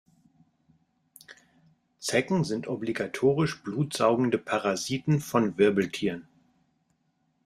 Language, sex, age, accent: German, male, 40-49, Deutschland Deutsch